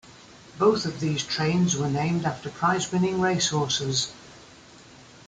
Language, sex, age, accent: English, male, 60-69, England English